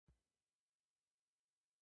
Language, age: Japanese, 19-29